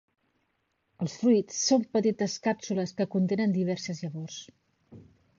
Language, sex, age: Catalan, female, 50-59